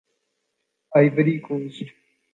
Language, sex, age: Urdu, male, 19-29